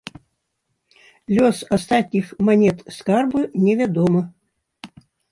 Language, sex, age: Belarusian, female, 70-79